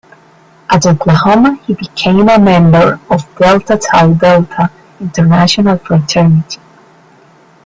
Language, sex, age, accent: English, female, 19-29, United States English